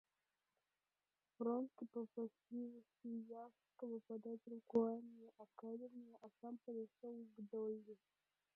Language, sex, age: Russian, female, 19-29